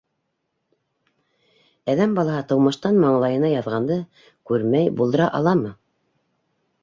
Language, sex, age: Bashkir, female, 30-39